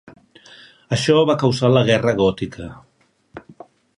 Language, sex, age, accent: Catalan, male, 50-59, Barceloní